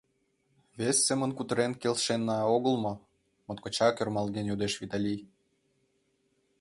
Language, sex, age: Mari, male, 19-29